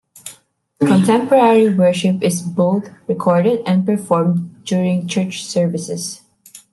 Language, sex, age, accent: English, female, 19-29, Filipino